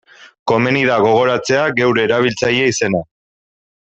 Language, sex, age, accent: Basque, male, 30-39, Erdialdekoa edo Nafarra (Gipuzkoa, Nafarroa)